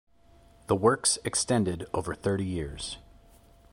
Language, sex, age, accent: English, male, 40-49, United States English